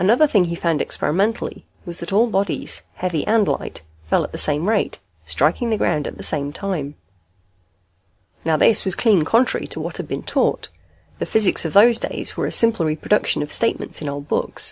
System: none